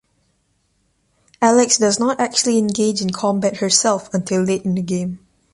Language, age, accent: English, under 19, United States English